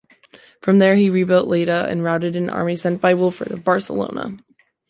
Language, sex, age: English, female, 19-29